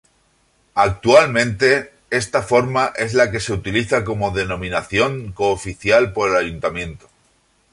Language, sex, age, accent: Spanish, male, 40-49, España: Centro-Sur peninsular (Madrid, Toledo, Castilla-La Mancha)